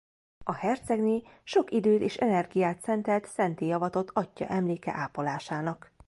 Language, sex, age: Hungarian, female, 19-29